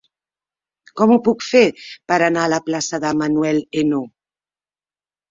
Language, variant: Catalan, Central